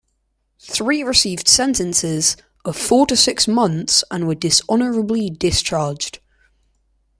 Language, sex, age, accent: English, male, under 19, England English